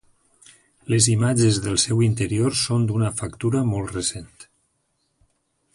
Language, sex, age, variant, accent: Catalan, male, 60-69, Valencià central, valencià